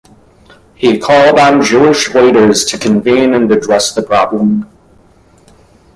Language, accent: English, United States English